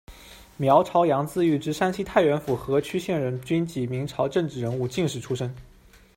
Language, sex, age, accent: Chinese, male, 19-29, 出生地：浙江省